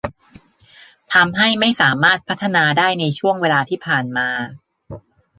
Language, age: Thai, 19-29